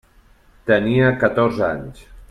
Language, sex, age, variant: Catalan, male, 40-49, Central